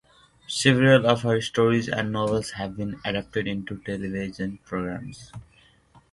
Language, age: English, 19-29